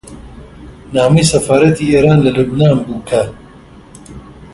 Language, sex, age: Central Kurdish, male, 30-39